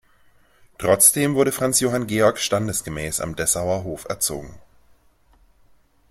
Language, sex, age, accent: German, male, 30-39, Deutschland Deutsch